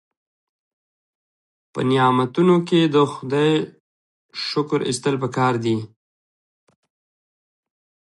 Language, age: Pashto, 19-29